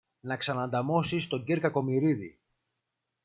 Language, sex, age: Greek, male, 30-39